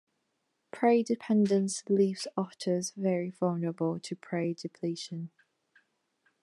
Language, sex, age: English, female, 30-39